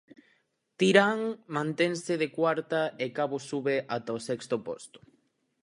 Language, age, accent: Galician, 19-29, Central (gheada)